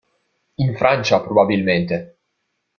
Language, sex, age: Italian, male, 19-29